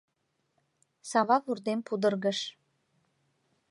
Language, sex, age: Mari, female, 19-29